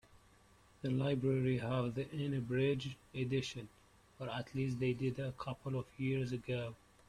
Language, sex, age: English, male, 19-29